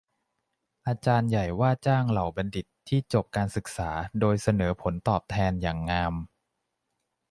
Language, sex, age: Thai, male, 19-29